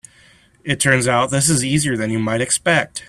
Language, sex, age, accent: English, male, 19-29, United States English